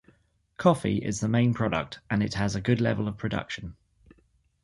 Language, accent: English, England English